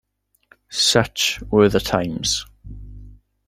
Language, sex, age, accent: English, male, 19-29, Welsh English